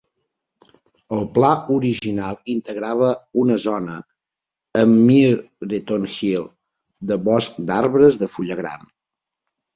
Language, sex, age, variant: Catalan, male, 40-49, Central